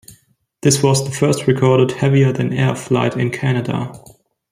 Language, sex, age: English, male, 19-29